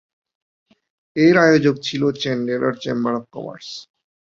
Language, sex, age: Bengali, male, 30-39